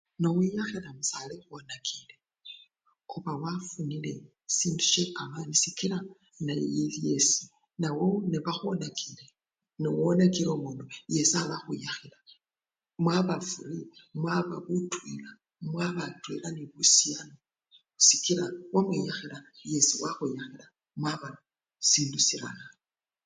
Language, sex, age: Luyia, female, 50-59